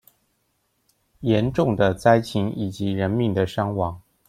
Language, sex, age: Chinese, male, 40-49